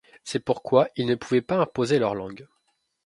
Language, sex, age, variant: French, male, 19-29, Français de métropole